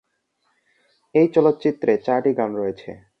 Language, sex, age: Bengali, male, under 19